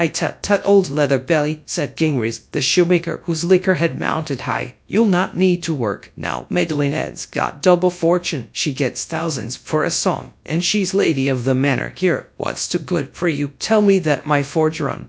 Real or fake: fake